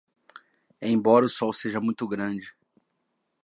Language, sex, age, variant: Portuguese, male, 19-29, Portuguese (Brasil)